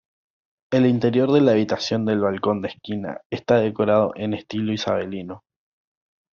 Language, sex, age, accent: Spanish, male, 19-29, Rioplatense: Argentina, Uruguay, este de Bolivia, Paraguay